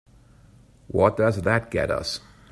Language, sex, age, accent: English, male, 60-69, United States English